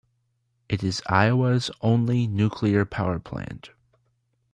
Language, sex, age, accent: English, male, under 19, United States English